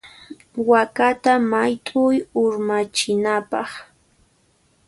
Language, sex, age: Puno Quechua, female, 19-29